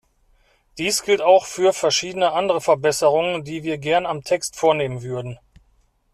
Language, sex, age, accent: German, male, 40-49, Deutschland Deutsch